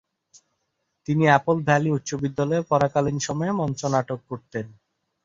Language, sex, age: Bengali, male, 30-39